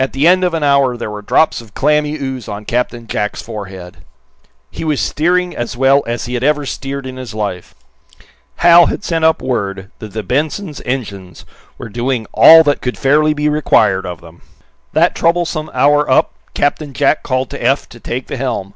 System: none